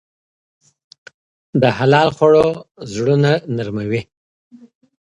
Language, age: Pashto, 30-39